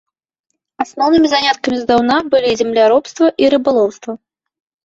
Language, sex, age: Belarusian, female, 19-29